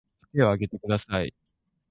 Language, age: Japanese, 19-29